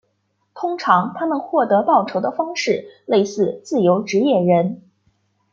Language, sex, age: Chinese, female, 19-29